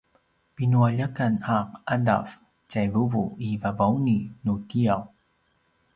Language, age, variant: Paiwan, 30-39, pinayuanan a kinaikacedasan (東排灣語)